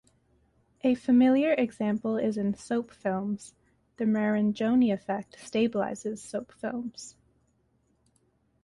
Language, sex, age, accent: English, female, 19-29, Canadian English